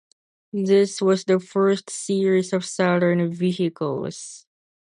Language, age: English, under 19